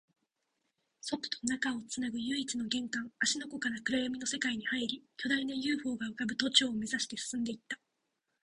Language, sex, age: Japanese, female, 19-29